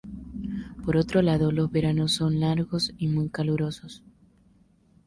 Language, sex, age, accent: Spanish, female, under 19, Caribe: Cuba, Venezuela, Puerto Rico, República Dominicana, Panamá, Colombia caribeña, México caribeño, Costa del golfo de México